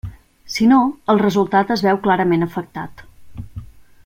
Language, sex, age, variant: Catalan, female, 40-49, Central